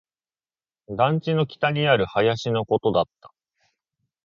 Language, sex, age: Japanese, male, under 19